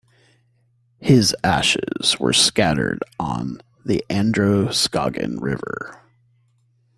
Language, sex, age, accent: English, male, 50-59, United States English